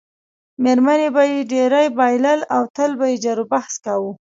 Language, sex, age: Pashto, female, 19-29